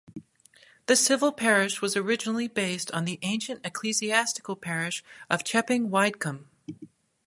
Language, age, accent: English, 40-49, United States English